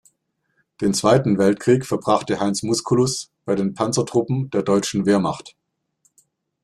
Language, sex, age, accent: German, male, 40-49, Deutschland Deutsch